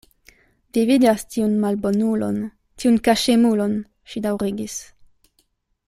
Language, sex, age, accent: Esperanto, female, 19-29, Internacia